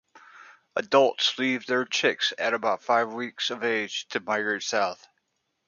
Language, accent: English, United States English